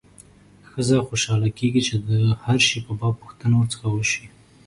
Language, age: Pashto, 30-39